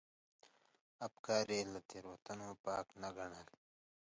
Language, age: Pashto, 19-29